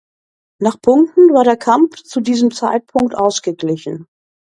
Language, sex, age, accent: German, female, 60-69, Deutschland Deutsch